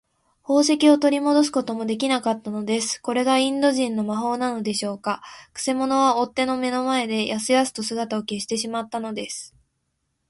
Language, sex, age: Japanese, female, 19-29